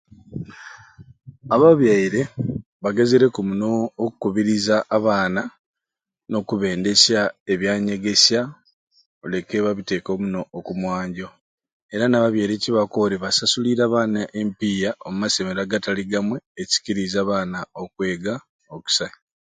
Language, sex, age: Ruuli, male, 30-39